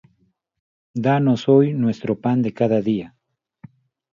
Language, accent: Spanish, Rioplatense: Argentina, Uruguay, este de Bolivia, Paraguay